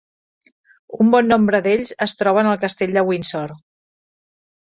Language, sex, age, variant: Catalan, female, 40-49, Central